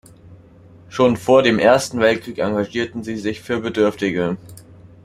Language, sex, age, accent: German, male, under 19, Deutschland Deutsch